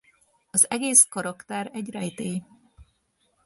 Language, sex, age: Hungarian, female, 40-49